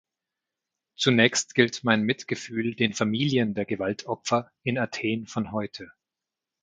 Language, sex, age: German, male, 40-49